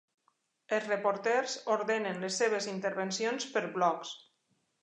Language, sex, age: Catalan, female, 40-49